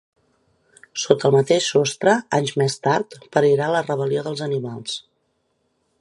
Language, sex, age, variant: Catalan, female, 40-49, Central